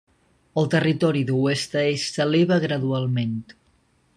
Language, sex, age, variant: Catalan, male, 19-29, Nord-Occidental